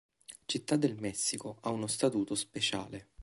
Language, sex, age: Italian, male, 19-29